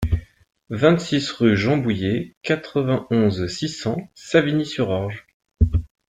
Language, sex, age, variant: French, male, 30-39, Français de métropole